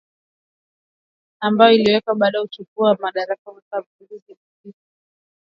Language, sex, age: Swahili, female, 19-29